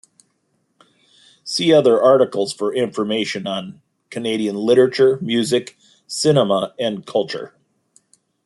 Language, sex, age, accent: English, male, 60-69, United States English